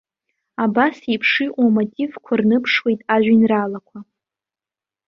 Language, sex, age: Abkhazian, female, 19-29